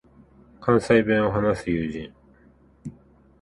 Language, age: Japanese, 30-39